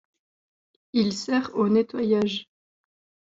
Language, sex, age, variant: French, female, 30-39, Français de métropole